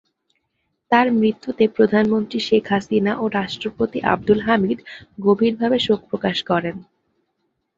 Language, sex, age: Bengali, female, 19-29